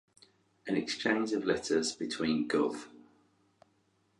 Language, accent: English, England English